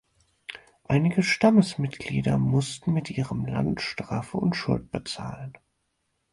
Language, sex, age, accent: German, male, 19-29, Deutschland Deutsch